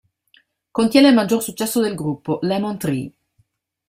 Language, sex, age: Italian, female, 40-49